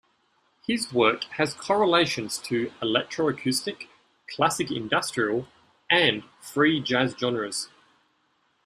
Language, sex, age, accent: English, male, 30-39, Australian English